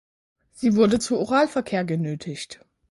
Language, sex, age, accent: German, female, 19-29, Deutschland Deutsch